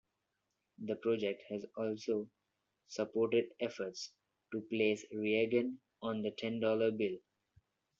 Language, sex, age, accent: English, male, 19-29, India and South Asia (India, Pakistan, Sri Lanka)